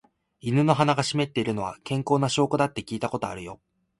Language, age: Japanese, 19-29